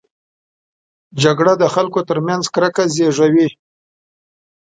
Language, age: Pashto, 40-49